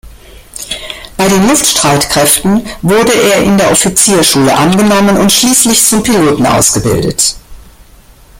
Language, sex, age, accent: German, female, 60-69, Deutschland Deutsch